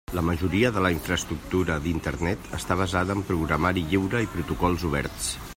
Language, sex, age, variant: Catalan, male, 40-49, Central